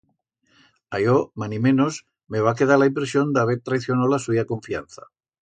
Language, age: Aragonese, 60-69